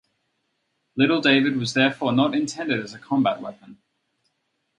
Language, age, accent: English, 30-39, Australian English